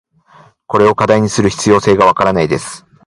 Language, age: Japanese, 30-39